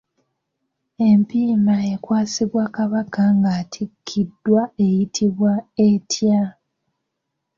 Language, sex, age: Ganda, female, 19-29